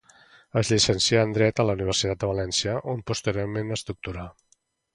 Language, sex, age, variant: Catalan, male, 50-59, Central